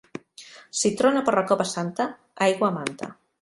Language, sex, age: Catalan, female, 50-59